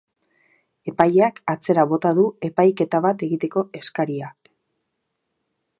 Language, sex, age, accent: Basque, female, 40-49, Erdialdekoa edo Nafarra (Gipuzkoa, Nafarroa)